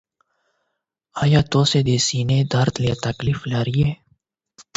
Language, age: Pashto, 19-29